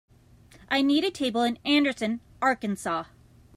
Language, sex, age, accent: English, female, 30-39, United States English